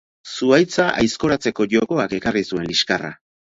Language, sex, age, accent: Basque, male, 50-59, Erdialdekoa edo Nafarra (Gipuzkoa, Nafarroa)